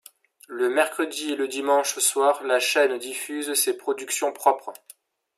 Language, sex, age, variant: French, male, 30-39, Français de métropole